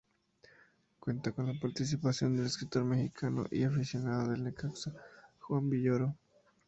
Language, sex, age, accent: Spanish, male, 19-29, México